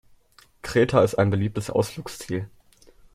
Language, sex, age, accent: German, male, under 19, Deutschland Deutsch